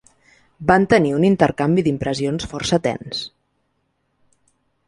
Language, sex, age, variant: Catalan, female, 19-29, Central